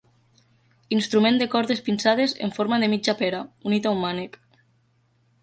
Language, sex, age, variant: Catalan, female, 19-29, Nord-Occidental